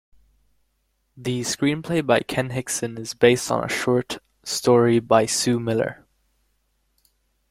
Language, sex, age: English, male, 19-29